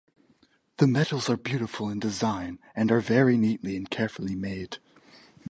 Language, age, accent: English, 19-29, United States English